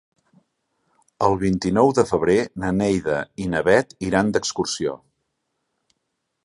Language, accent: Catalan, gironí